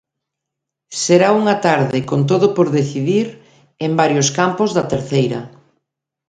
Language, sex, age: Galician, female, 50-59